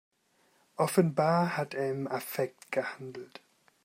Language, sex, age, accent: German, male, 19-29, Deutschland Deutsch